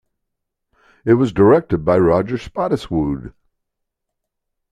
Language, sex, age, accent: English, male, 60-69, United States English